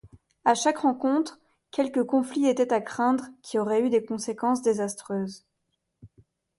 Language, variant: French, Français de métropole